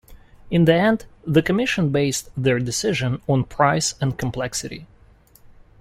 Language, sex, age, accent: English, male, 19-29, United States English